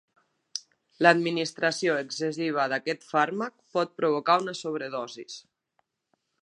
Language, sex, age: Catalan, female, 30-39